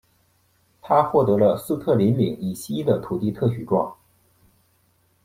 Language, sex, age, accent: Chinese, male, 40-49, 出生地：山东省